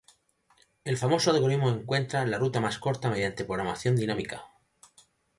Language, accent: Spanish, España: Sur peninsular (Andalucia, Extremadura, Murcia)